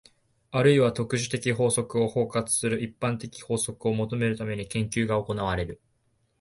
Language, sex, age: Japanese, male, 19-29